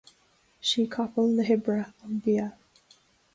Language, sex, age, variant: Irish, female, 19-29, Gaeilge na Mumhan